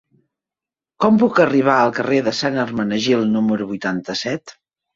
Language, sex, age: Catalan, female, 50-59